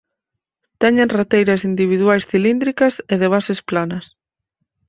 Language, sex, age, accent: Galician, female, 30-39, Oriental (común en zona oriental)